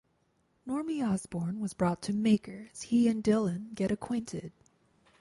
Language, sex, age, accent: English, female, 19-29, United States English